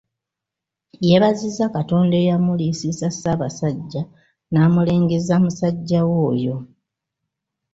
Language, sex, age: Ganda, female, 60-69